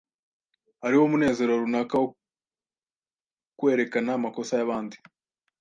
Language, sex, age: Kinyarwanda, male, 19-29